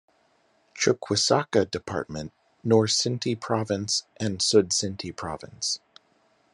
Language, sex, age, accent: English, male, 40-49, United States English